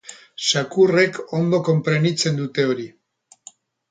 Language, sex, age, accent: Basque, male, 60-69, Erdialdekoa edo Nafarra (Gipuzkoa, Nafarroa)